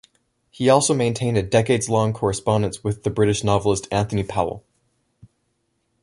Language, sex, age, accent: English, male, under 19, United States English